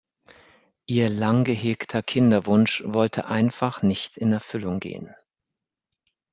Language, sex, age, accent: German, male, 50-59, Deutschland Deutsch